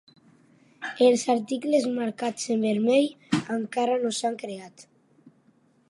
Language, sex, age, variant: Catalan, male, 40-49, Central